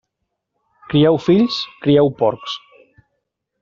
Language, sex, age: Catalan, male, 40-49